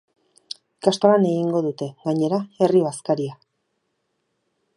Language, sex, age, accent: Basque, female, 40-49, Erdialdekoa edo Nafarra (Gipuzkoa, Nafarroa)